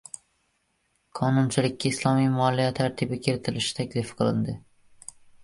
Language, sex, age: Uzbek, male, under 19